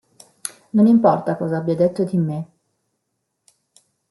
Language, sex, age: Italian, female, 40-49